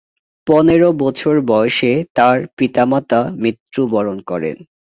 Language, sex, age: Bengali, male, 19-29